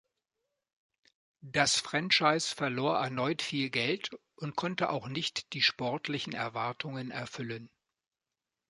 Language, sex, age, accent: German, male, 50-59, Deutschland Deutsch